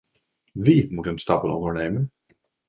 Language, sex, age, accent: Dutch, male, 19-29, Nederlands Nederlands